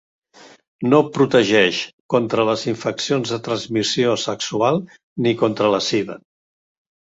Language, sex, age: Catalan, male, 60-69